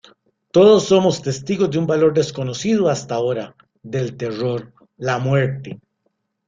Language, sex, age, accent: Spanish, male, 50-59, América central